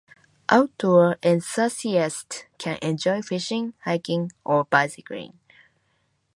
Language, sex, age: English, female, 19-29